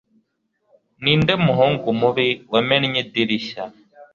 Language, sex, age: Kinyarwanda, male, 19-29